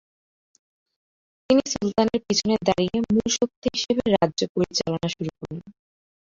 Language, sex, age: Bengali, female, 19-29